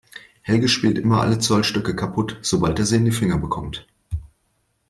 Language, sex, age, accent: German, male, 50-59, Deutschland Deutsch